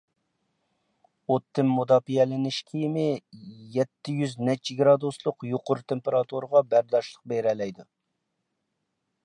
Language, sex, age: Uyghur, male, 40-49